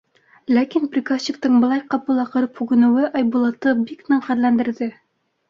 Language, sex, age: Bashkir, female, under 19